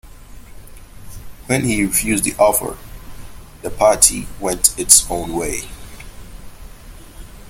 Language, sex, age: English, male, 19-29